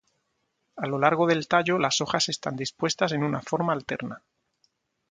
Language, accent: Spanish, España: Sur peninsular (Andalucia, Extremadura, Murcia)